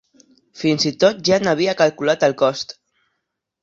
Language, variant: Catalan, Central